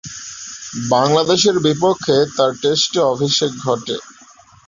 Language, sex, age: Bengali, male, 19-29